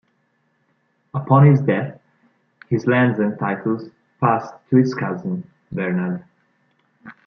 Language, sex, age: English, male, 19-29